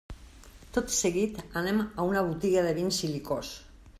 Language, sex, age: Catalan, female, 40-49